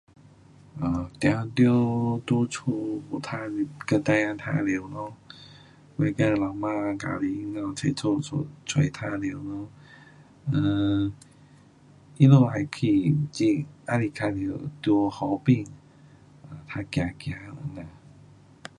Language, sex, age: Pu-Xian Chinese, male, 40-49